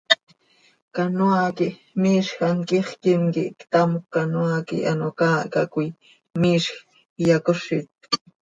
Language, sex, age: Seri, female, 40-49